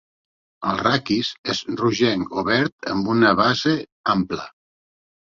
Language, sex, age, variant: Catalan, male, 60-69, Central